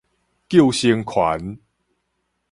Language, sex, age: Min Nan Chinese, male, 30-39